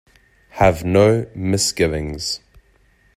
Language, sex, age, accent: English, male, 30-39, Southern African (South Africa, Zimbabwe, Namibia)